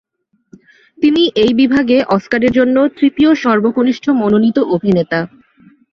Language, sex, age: Bengali, female, 30-39